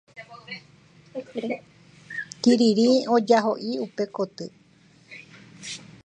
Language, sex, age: Guarani, female, 19-29